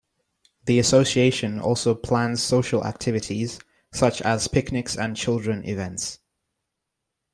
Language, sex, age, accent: English, male, 19-29, England English